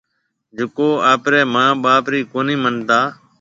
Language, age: Marwari (Pakistan), 40-49